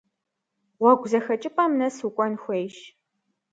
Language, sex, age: Kabardian, female, 19-29